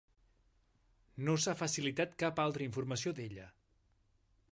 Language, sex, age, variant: Catalan, male, 40-49, Central